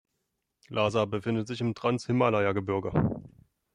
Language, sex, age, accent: German, male, 30-39, Deutschland Deutsch